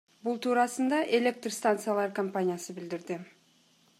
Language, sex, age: Kyrgyz, female, 30-39